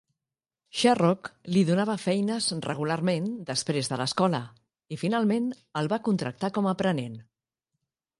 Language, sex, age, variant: Catalan, female, 50-59, Central